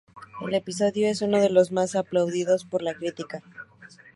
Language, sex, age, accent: Spanish, female, under 19, México